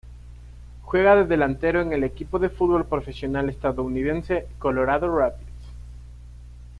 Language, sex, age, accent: Spanish, male, under 19, Andino-Pacífico: Colombia, Perú, Ecuador, oeste de Bolivia y Venezuela andina